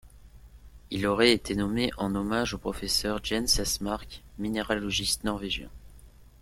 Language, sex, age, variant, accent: French, male, 19-29, Français d'Europe, Français de Belgique